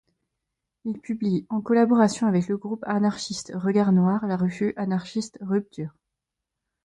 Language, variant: French, Français de métropole